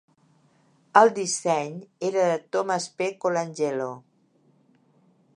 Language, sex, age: Catalan, female, 60-69